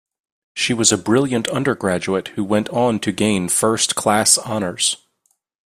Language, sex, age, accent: English, male, 30-39, United States English